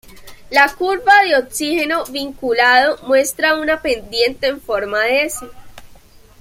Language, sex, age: Spanish, female, 19-29